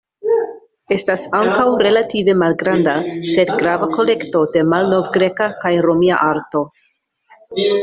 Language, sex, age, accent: Esperanto, female, 19-29, Internacia